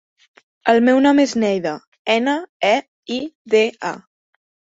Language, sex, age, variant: Catalan, female, under 19, Central